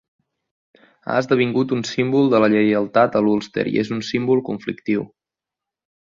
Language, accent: Catalan, Oriental